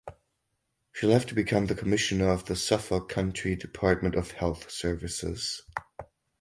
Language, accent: English, England English